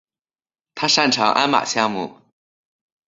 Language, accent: Chinese, 出生地：辽宁省